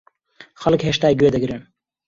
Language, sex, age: Central Kurdish, male, 19-29